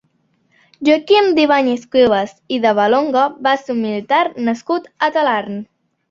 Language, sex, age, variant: Catalan, female, under 19, Central